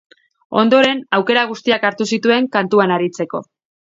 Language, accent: Basque, Mendebalekoa (Araba, Bizkaia, Gipuzkoako mendebaleko herri batzuk)